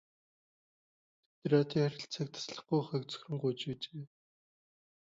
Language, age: Mongolian, 19-29